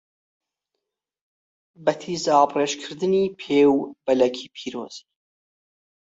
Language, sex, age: Central Kurdish, male, 30-39